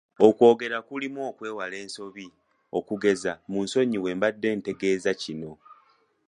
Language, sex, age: Ganda, male, 19-29